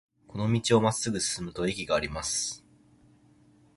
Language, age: Japanese, 19-29